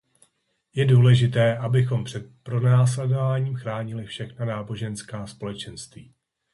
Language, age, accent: Czech, 40-49, pražský